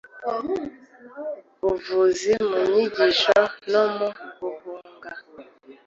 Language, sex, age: Kinyarwanda, female, 19-29